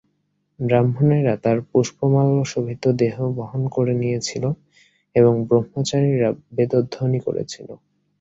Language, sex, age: Bengali, male, under 19